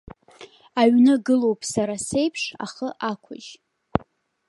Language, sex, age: Abkhazian, female, under 19